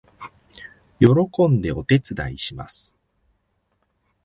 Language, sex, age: Japanese, male, 50-59